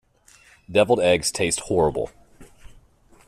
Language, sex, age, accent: English, male, 30-39, United States English